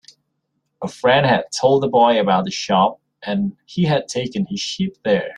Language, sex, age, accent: English, male, 19-29, United States English